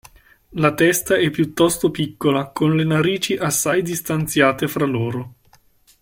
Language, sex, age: Italian, male, 19-29